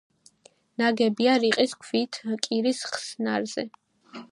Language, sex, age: Georgian, female, 19-29